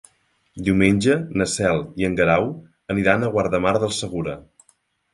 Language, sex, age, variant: Catalan, male, 40-49, Central